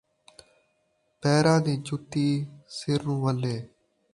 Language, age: Saraiki, under 19